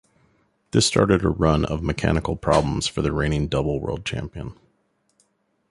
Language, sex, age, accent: English, male, 40-49, United States English